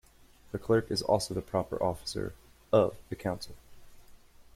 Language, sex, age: English, male, 30-39